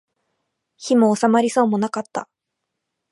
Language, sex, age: Japanese, female, 19-29